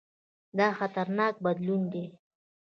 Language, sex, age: Pashto, female, 19-29